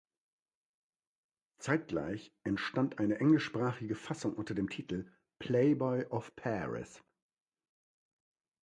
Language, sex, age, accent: German, male, 50-59, Deutschland Deutsch